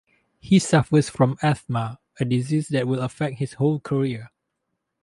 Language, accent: English, Malaysian English